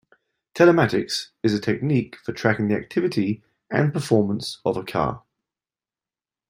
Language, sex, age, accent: English, male, 19-29, England English